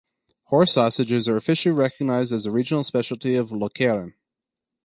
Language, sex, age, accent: English, male, 30-39, United States English